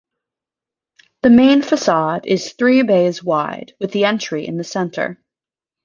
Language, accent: English, United States English